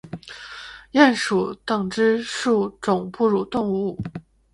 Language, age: Chinese, 19-29